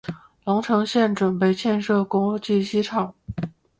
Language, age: Chinese, 19-29